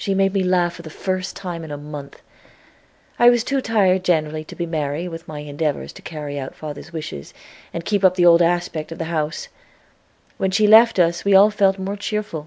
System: none